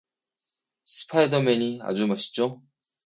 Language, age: Korean, 19-29